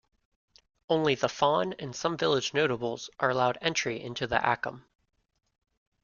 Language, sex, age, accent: English, male, 19-29, United States English